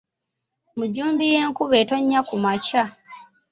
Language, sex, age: Ganda, female, 30-39